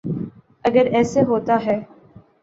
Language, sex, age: Urdu, female, 19-29